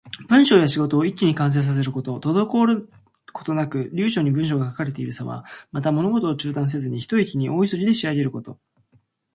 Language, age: Japanese, 19-29